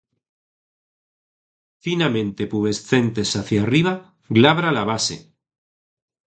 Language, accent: Spanish, España: Sur peninsular (Andalucia, Extremadura, Murcia)